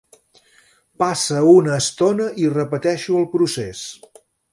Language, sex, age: Catalan, male, 70-79